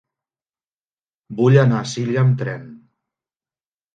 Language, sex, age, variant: Catalan, male, 40-49, Central